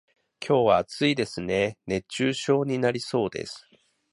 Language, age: Japanese, 50-59